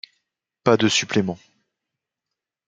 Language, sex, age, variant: French, male, 19-29, Français de métropole